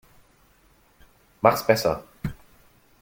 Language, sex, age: German, male, 40-49